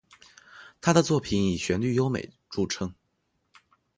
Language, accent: Chinese, 出生地：浙江省